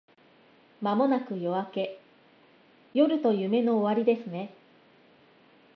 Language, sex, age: Japanese, female, 30-39